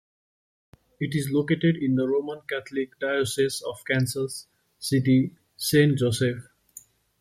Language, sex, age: English, male, 19-29